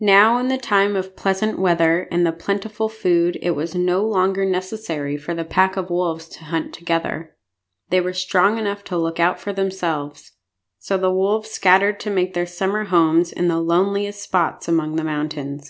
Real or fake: real